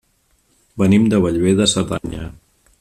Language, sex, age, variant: Catalan, male, 40-49, Central